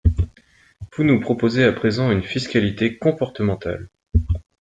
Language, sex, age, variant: French, male, 30-39, Français de métropole